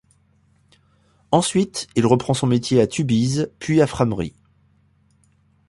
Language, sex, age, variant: French, male, 40-49, Français de métropole